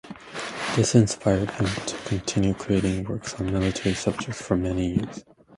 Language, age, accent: English, 19-29, United States English